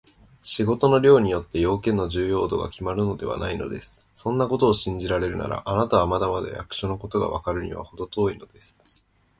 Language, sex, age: Japanese, male, under 19